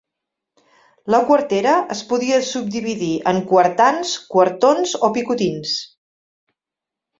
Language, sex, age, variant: Catalan, female, 50-59, Septentrional